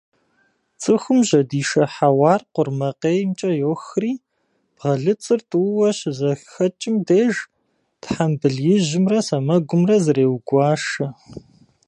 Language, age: Kabardian, 40-49